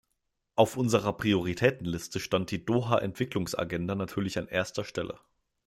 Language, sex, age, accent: German, male, 19-29, Deutschland Deutsch